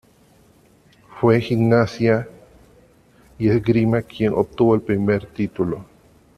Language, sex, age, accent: Spanish, male, 30-39, Caribe: Cuba, Venezuela, Puerto Rico, República Dominicana, Panamá, Colombia caribeña, México caribeño, Costa del golfo de México